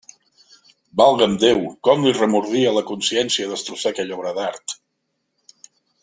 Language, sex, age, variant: Catalan, male, 50-59, Central